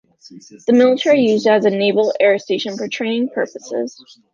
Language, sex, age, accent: English, female, 19-29, United States English